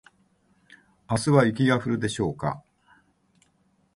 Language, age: Japanese, 60-69